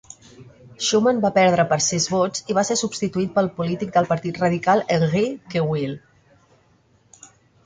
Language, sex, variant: Catalan, female, Central